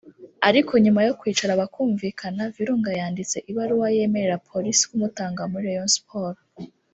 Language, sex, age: Kinyarwanda, female, 19-29